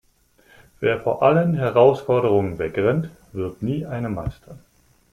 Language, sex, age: German, male, 30-39